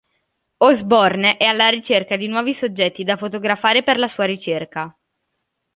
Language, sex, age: Italian, female, under 19